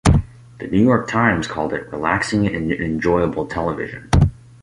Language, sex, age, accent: English, male, 19-29, United States English